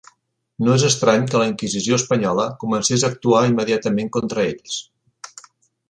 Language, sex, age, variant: Catalan, male, 60-69, Central